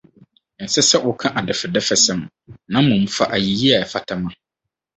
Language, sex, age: Akan, male, 30-39